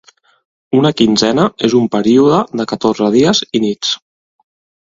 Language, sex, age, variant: Catalan, male, 30-39, Central